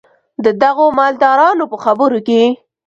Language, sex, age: Pashto, female, 19-29